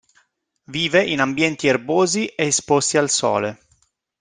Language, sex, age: Italian, male, 30-39